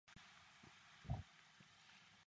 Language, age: Japanese, 19-29